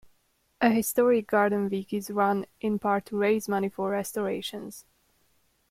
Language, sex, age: English, female, 19-29